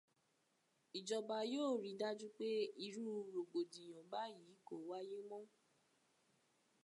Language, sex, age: Yoruba, female, 19-29